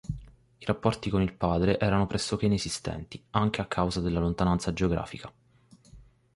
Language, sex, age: Italian, male, 19-29